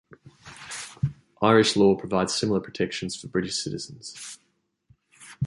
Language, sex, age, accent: English, male, 19-29, Australian English